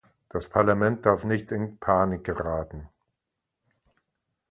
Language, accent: German, Deutschland Deutsch